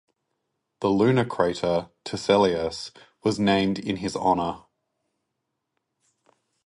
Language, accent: English, Australian English